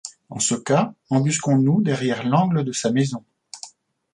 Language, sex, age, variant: French, male, 50-59, Français de métropole